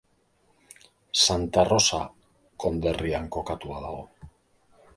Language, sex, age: Basque, male, 40-49